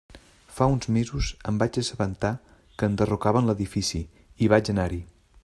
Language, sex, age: Catalan, male, 30-39